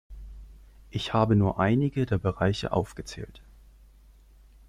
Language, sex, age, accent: German, male, 19-29, Deutschland Deutsch